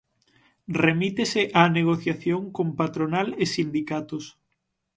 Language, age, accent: Galician, 19-29, Normativo (estándar)